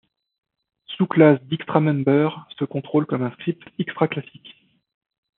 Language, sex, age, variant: French, male, 30-39, Français de métropole